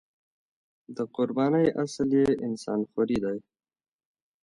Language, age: Pashto, 30-39